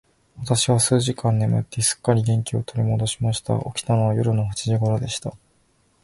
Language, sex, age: Japanese, male, under 19